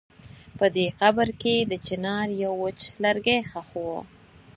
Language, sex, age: Pashto, female, 30-39